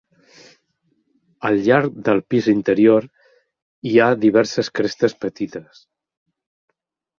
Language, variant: Catalan, Central